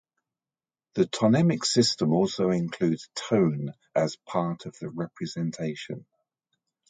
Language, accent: English, England English